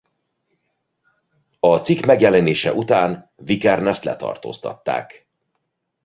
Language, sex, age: Hungarian, male, 40-49